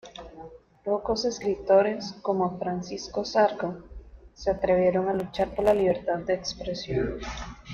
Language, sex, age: Spanish, female, 19-29